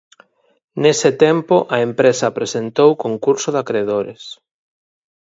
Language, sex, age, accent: Galician, male, 40-49, Atlántico (seseo e gheada)